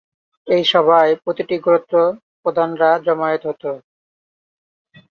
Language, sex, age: Bengali, male, 19-29